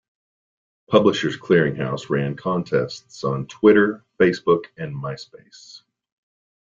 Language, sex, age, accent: English, male, 40-49, United States English